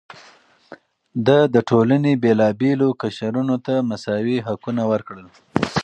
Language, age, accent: Pashto, 30-39, کندهارۍ لهجه